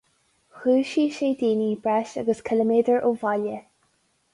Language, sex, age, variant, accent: Irish, female, 19-29, Gaeilge Uladh, Cainteoir líofa, ní ó dhúchas